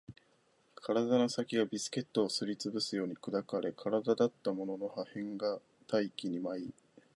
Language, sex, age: Japanese, male, 19-29